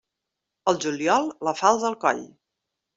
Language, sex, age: Catalan, female, 40-49